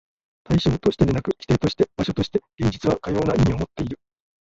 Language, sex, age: Japanese, male, 60-69